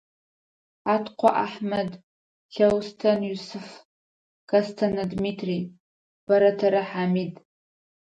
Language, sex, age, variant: Adyghe, female, 19-29, Адыгабзэ (Кирил, пстэумэ зэдыряе)